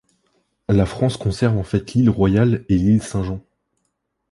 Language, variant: French, Français de métropole